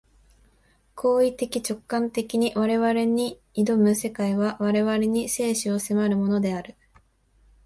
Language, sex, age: Japanese, female, 19-29